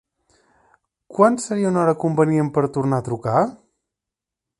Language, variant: Catalan, Central